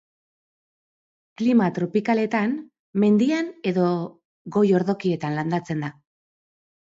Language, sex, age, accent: Basque, female, 40-49, Erdialdekoa edo Nafarra (Gipuzkoa, Nafarroa)